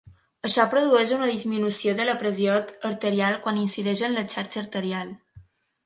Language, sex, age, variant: Catalan, female, under 19, Balear